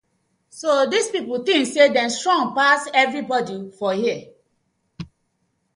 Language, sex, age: Nigerian Pidgin, female, 40-49